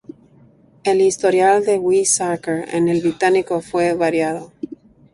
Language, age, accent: Spanish, 40-49, Andino-Pacífico: Colombia, Perú, Ecuador, oeste de Bolivia y Venezuela andina